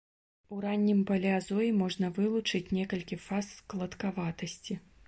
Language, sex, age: Belarusian, female, 30-39